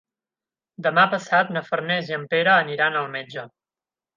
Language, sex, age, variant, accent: Catalan, male, 19-29, Central, central